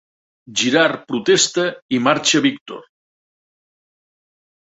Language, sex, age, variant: Catalan, male, 60-69, Central